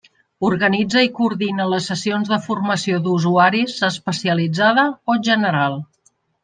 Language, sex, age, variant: Catalan, female, 50-59, Central